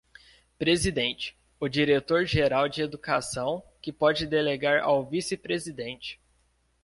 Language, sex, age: Portuguese, male, 19-29